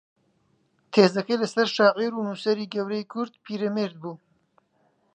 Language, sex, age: Central Kurdish, male, 19-29